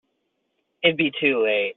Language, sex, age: English, male, 19-29